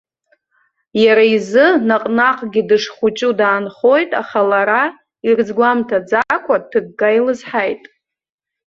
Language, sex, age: Abkhazian, female, 40-49